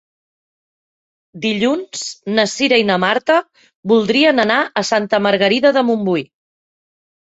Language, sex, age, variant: Catalan, female, 40-49, Central